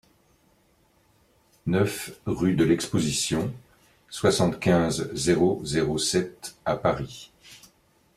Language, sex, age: French, male, 60-69